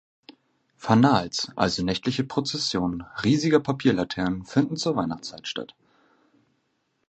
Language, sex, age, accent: German, male, 19-29, Deutschland Deutsch